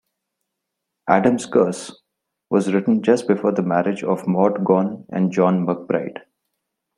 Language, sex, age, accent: English, male, 30-39, India and South Asia (India, Pakistan, Sri Lanka)